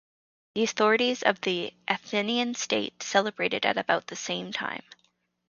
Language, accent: English, United States English; Canadian English